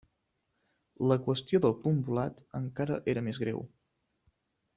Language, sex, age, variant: Catalan, male, under 19, Central